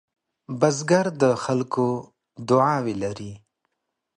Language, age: Pashto, 30-39